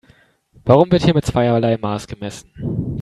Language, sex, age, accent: German, male, 19-29, Deutschland Deutsch